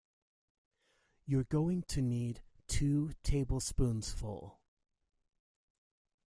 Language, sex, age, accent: English, male, 40-49, United States English